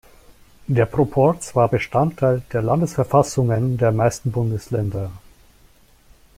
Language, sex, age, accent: German, male, 50-59, Deutschland Deutsch